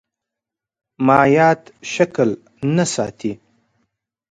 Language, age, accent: Pashto, 19-29, کندهارۍ لهجه